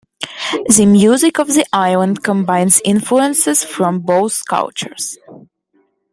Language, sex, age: English, female, 19-29